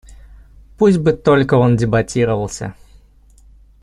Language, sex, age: Russian, male, 30-39